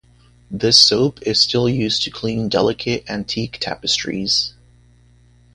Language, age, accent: English, 30-39, United States English